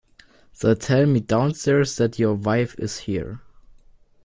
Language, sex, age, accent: English, male, under 19, United States English